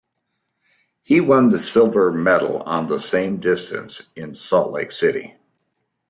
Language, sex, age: English, male, 60-69